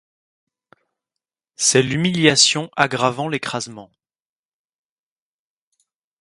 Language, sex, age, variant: French, male, 19-29, Français de métropole